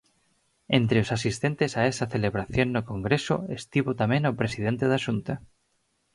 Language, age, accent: Galician, 19-29, Normativo (estándar)